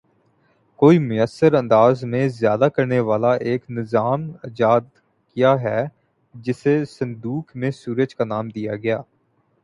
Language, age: Urdu, 19-29